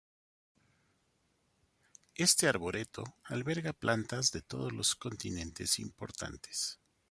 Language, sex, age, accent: Spanish, male, 50-59, México